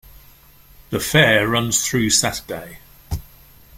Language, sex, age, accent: English, male, 60-69, England English